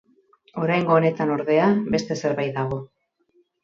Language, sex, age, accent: Basque, female, 60-69, Erdialdekoa edo Nafarra (Gipuzkoa, Nafarroa)